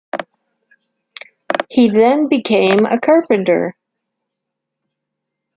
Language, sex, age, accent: English, female, 50-59, United States English